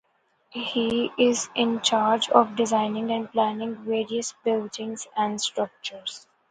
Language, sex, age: English, female, 19-29